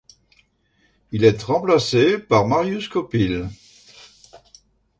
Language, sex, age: French, male, 60-69